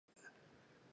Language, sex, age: Japanese, male, 30-39